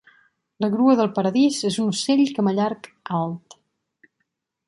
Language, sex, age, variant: Catalan, female, 19-29, Central